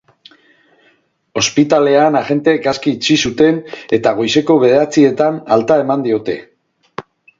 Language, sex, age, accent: Basque, male, 40-49, Mendebalekoa (Araba, Bizkaia, Gipuzkoako mendebaleko herri batzuk)